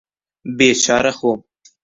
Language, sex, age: Central Kurdish, male, 19-29